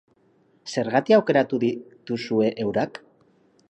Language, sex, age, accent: Basque, male, 30-39, Mendebalekoa (Araba, Bizkaia, Gipuzkoako mendebaleko herri batzuk)